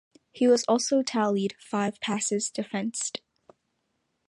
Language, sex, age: English, female, under 19